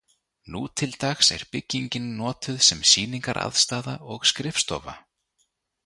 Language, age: Icelandic, 30-39